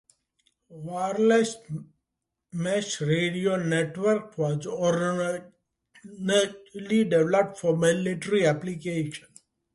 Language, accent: English, India and South Asia (India, Pakistan, Sri Lanka)